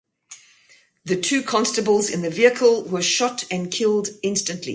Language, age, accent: English, 50-59, Southern African (South Africa, Zimbabwe, Namibia)